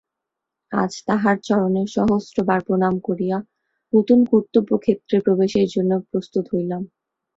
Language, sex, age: Bengali, female, 19-29